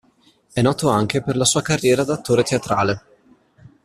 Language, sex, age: Italian, male, 19-29